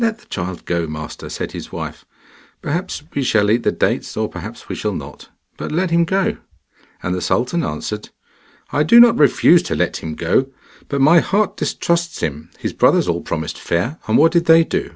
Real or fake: real